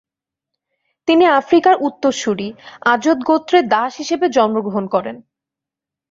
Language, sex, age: Bengali, female, 19-29